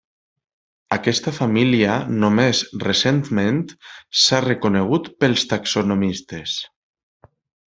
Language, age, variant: Catalan, 30-39, Nord-Occidental